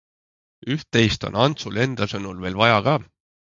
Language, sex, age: Estonian, male, 30-39